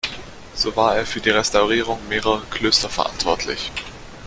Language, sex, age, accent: German, male, under 19, Deutschland Deutsch